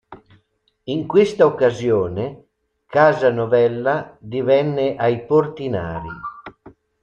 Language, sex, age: Italian, male, 60-69